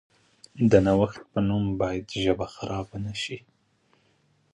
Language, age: Pashto, 30-39